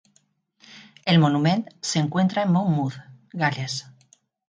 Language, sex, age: Spanish, female, 40-49